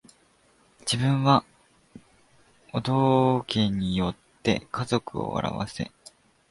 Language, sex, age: Japanese, male, 19-29